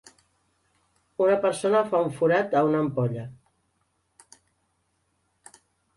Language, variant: Catalan, Central